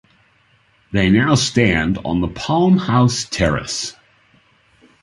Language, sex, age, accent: English, male, 70-79, United States English